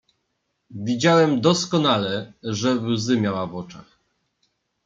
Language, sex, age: Polish, male, 30-39